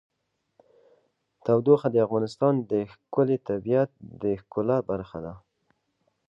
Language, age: Pashto, 19-29